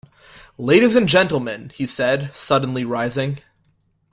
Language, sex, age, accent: English, male, under 19, United States English